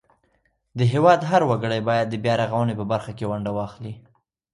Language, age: Pashto, 19-29